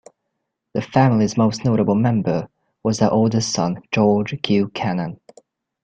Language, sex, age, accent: English, male, under 19, United States English